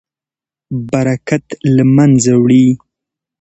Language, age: Pashto, 19-29